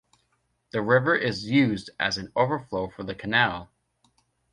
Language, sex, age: English, male, 19-29